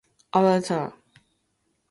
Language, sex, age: English, female, 19-29